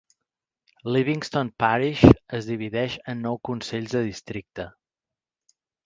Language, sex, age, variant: Catalan, male, 40-49, Central